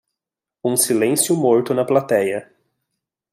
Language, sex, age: Portuguese, male, 19-29